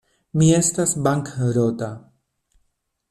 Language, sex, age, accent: Esperanto, male, 40-49, Internacia